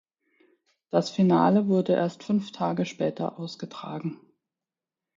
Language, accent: German, Deutschland Deutsch